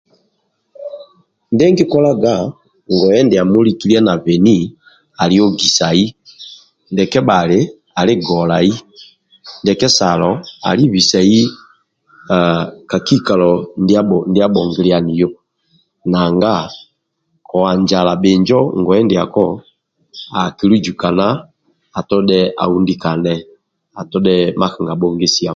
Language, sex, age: Amba (Uganda), male, 50-59